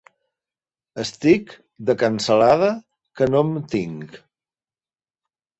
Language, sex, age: Catalan, male, 50-59